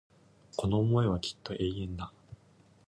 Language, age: Japanese, 19-29